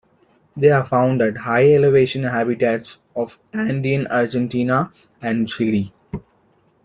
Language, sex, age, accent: English, male, 19-29, India and South Asia (India, Pakistan, Sri Lanka)